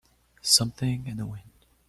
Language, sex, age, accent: English, male, 19-29, United States English